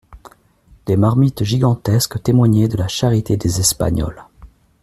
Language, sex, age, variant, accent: French, male, 40-49, Français d'Amérique du Nord, Français du Canada